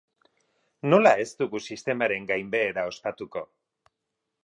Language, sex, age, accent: Basque, male, 50-59, Erdialdekoa edo Nafarra (Gipuzkoa, Nafarroa)